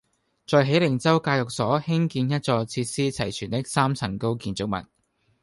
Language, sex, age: Cantonese, male, 19-29